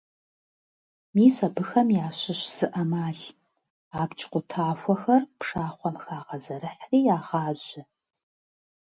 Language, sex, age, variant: Kabardian, female, 50-59, Адыгэбзэ (Къэбэрдей, Кирил, псоми зэдай)